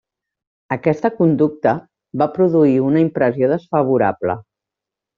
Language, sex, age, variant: Catalan, female, 50-59, Central